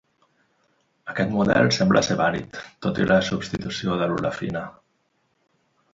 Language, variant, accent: Catalan, Central, central